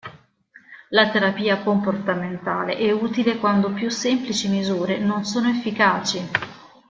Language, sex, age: Italian, female, 50-59